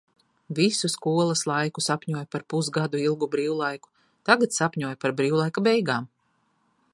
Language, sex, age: Latvian, female, 30-39